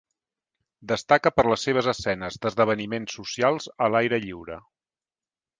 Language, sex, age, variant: Catalan, male, 50-59, Central